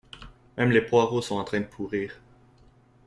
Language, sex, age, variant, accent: French, male, 19-29, Français d'Amérique du Nord, Français du Canada